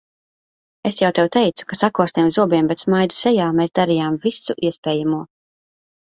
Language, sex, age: Latvian, female, 30-39